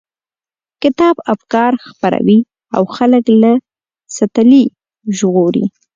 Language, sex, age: Pashto, female, 19-29